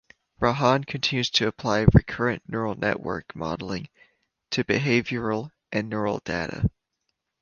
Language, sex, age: English, male, 19-29